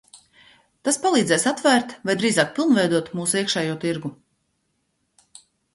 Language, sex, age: Latvian, female, 50-59